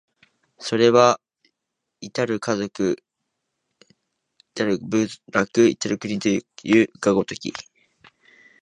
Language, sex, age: Japanese, male, 19-29